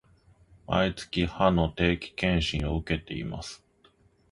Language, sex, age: Japanese, male, 30-39